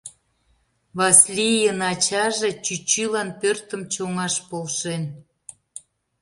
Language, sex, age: Mari, female, 60-69